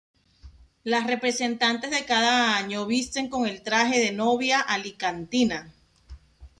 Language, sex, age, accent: Spanish, female, 40-49, Caribe: Cuba, Venezuela, Puerto Rico, República Dominicana, Panamá, Colombia caribeña, México caribeño, Costa del golfo de México